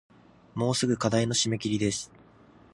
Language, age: Japanese, 19-29